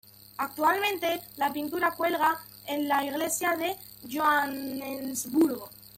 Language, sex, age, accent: Spanish, female, under 19, España: Centro-Sur peninsular (Madrid, Toledo, Castilla-La Mancha)